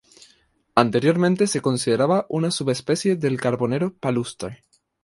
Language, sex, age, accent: Spanish, male, 19-29, España: Islas Canarias